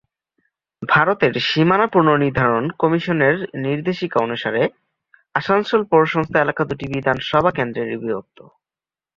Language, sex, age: Bengali, male, under 19